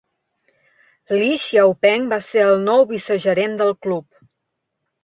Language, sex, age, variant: Catalan, female, 19-29, Central